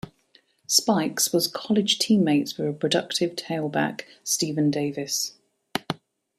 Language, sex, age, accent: English, female, 40-49, England English